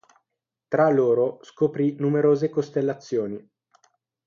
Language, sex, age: Italian, male, 19-29